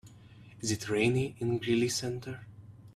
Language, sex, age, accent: English, male, 19-29, England English